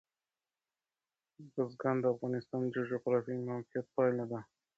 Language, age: Pashto, 19-29